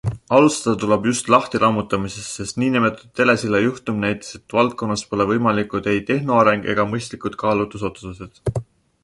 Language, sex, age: Estonian, male, 19-29